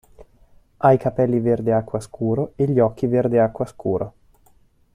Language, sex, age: Italian, male, 19-29